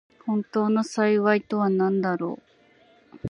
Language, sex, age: Japanese, female, 30-39